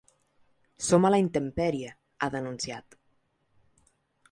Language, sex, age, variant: Catalan, female, 19-29, Central